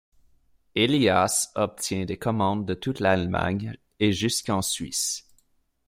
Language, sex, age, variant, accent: French, male, 19-29, Français d'Amérique du Nord, Français du Canada